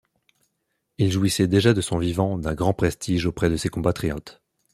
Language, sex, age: French, male, 19-29